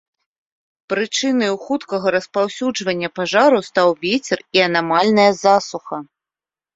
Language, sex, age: Belarusian, female, 40-49